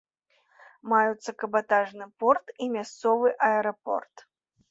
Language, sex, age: Belarusian, female, 30-39